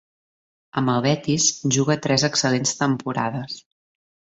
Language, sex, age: Catalan, female, 30-39